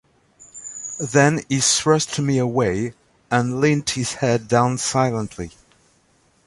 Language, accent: English, England English